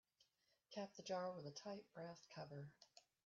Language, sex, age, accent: English, female, 60-69, United States English